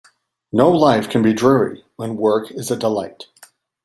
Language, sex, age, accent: English, male, 50-59, United States English